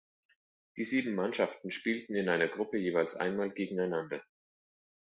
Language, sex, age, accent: German, male, 30-39, Deutschland Deutsch